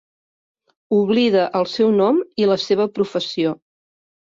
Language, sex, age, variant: Catalan, female, 50-59, Central